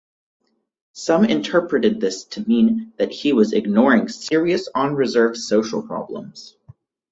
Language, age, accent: English, 19-29, United States English